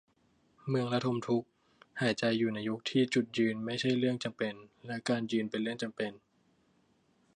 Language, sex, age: Thai, male, under 19